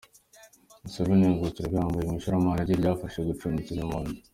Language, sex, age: Kinyarwanda, male, under 19